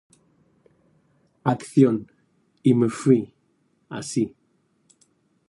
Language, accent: Spanish, España: Centro-Sur peninsular (Madrid, Toledo, Castilla-La Mancha)